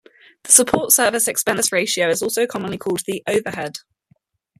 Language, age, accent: English, 19-29, England English